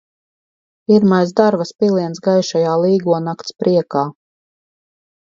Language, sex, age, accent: Latvian, female, 50-59, Riga